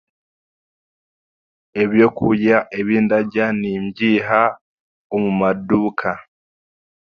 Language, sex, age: Chiga, male, 19-29